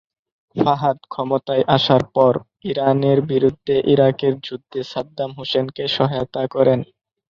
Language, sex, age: Bengali, male, 19-29